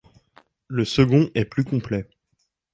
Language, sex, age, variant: French, male, 19-29, Français de métropole